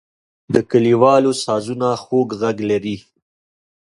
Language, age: Pashto, 30-39